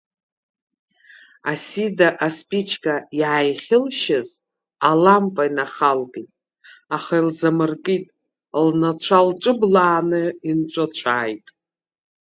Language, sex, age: Abkhazian, female, 50-59